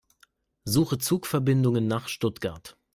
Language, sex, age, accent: German, male, 19-29, Deutschland Deutsch